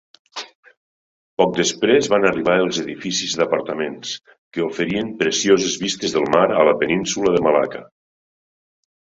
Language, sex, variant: Catalan, male, Nord-Occidental